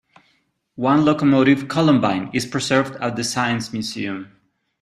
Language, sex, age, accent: English, male, 30-39, United States English